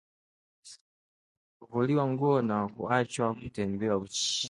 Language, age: Swahili, 19-29